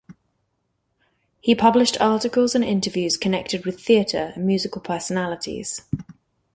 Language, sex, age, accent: English, female, 19-29, England English